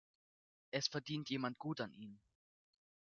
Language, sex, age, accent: German, male, under 19, Deutschland Deutsch